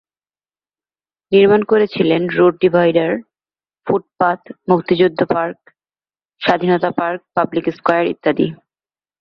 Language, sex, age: Bengali, female, 19-29